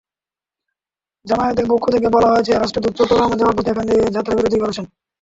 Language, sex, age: Bengali, male, 19-29